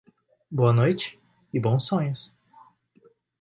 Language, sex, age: Portuguese, male, 19-29